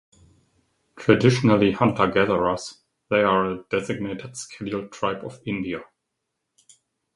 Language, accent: English, German